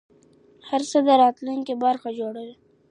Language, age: Pashto, 19-29